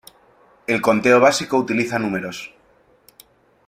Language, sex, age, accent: Spanish, male, 30-39, España: Centro-Sur peninsular (Madrid, Toledo, Castilla-La Mancha)